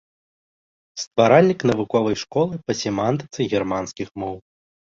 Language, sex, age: Belarusian, male, 19-29